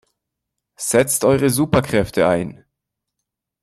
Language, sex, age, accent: German, male, 30-39, Schweizerdeutsch